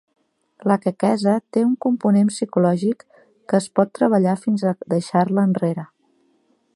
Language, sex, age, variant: Catalan, female, 30-39, Central